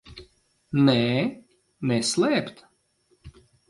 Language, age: Latvian, 40-49